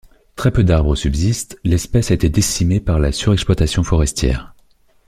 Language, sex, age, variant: French, male, 30-39, Français de métropole